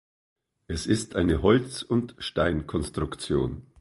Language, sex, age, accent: German, male, 50-59, Österreichisches Deutsch